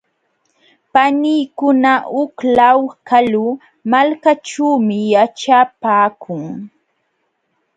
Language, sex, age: Jauja Wanca Quechua, female, 19-29